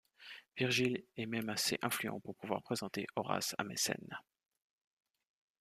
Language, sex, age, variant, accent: French, male, 30-39, Français d'Europe, Français de Suisse